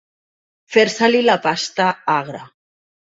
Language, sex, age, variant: Catalan, female, 50-59, Central